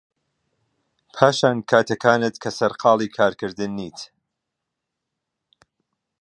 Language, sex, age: Central Kurdish, male, 50-59